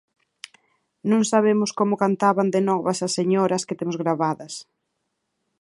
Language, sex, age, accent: Galician, female, 30-39, Oriental (común en zona oriental); Normativo (estándar)